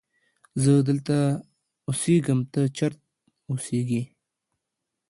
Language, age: Pashto, 19-29